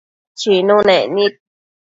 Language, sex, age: Matsés, female, under 19